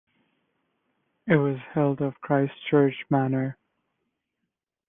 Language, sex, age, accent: English, male, 19-29, India and South Asia (India, Pakistan, Sri Lanka)